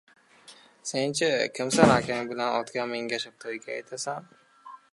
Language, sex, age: Uzbek, male, under 19